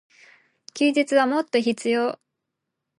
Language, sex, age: Japanese, female, 19-29